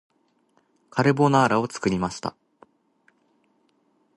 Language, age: Japanese, 19-29